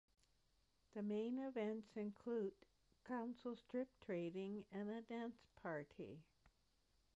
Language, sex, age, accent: English, female, 60-69, Canadian English